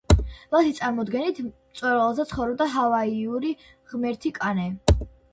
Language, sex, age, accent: Georgian, female, under 19, მშვიდი